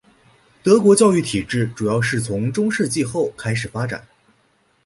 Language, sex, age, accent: Chinese, male, 19-29, 出生地：黑龙江省